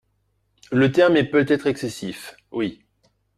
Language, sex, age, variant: French, male, 40-49, Français de métropole